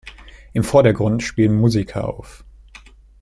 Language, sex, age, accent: German, male, under 19, Deutschland Deutsch